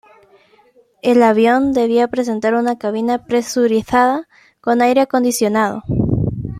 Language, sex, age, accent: Spanish, female, under 19, América central